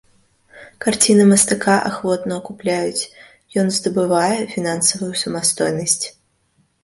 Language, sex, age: Belarusian, female, 19-29